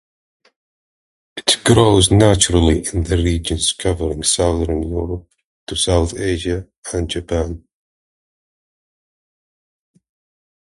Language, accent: English, Southern African (South Africa, Zimbabwe, Namibia)